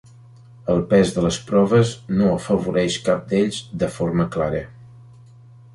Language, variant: Catalan, Central